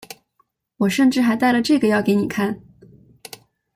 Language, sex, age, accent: Chinese, female, 19-29, 出生地：四川省